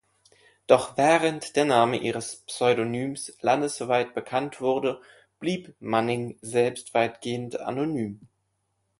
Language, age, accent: German, 19-29, Deutschland Deutsch